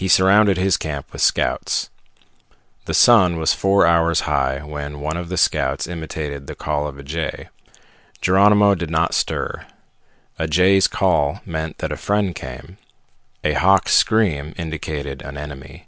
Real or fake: real